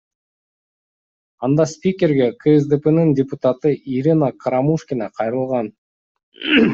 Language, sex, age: Kyrgyz, male, 40-49